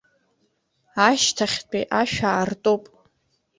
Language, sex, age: Abkhazian, female, under 19